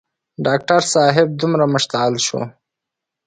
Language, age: Pashto, 19-29